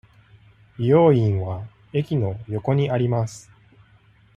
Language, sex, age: Japanese, male, 30-39